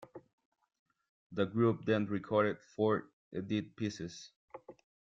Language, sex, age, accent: English, male, 30-39, United States English